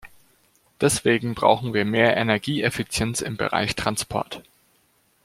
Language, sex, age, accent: German, male, under 19, Deutschland Deutsch